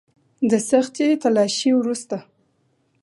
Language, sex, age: Pashto, female, 19-29